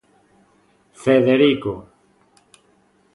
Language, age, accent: Galician, 40-49, Normativo (estándar)